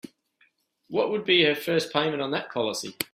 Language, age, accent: English, 40-49, Australian English